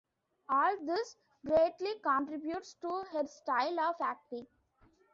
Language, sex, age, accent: English, female, under 19, India and South Asia (India, Pakistan, Sri Lanka)